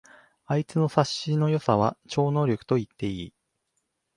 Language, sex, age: Japanese, male, 19-29